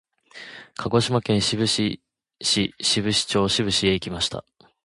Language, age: Japanese, 19-29